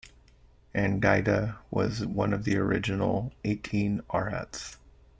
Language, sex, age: English, male, 40-49